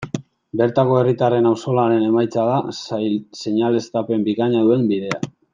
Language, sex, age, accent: Basque, male, 19-29, Mendebalekoa (Araba, Bizkaia, Gipuzkoako mendebaleko herri batzuk)